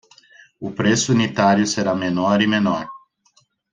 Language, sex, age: Portuguese, male, 30-39